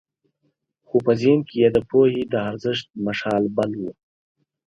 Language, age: Pashto, 19-29